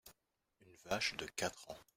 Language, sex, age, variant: French, male, 30-39, Français de métropole